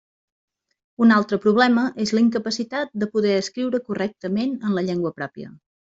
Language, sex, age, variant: Catalan, female, 40-49, Central